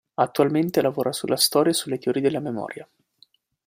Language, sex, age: Italian, male, 19-29